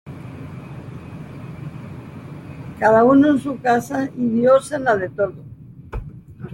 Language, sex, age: Spanish, female, 80-89